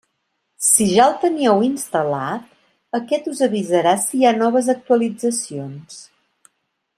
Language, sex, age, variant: Catalan, female, 40-49, Central